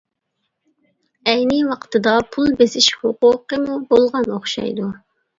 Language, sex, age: Uyghur, female, 19-29